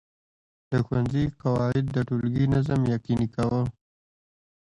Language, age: Pashto, 19-29